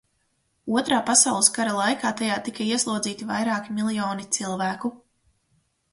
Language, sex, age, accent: Latvian, female, 19-29, Vidus dialekts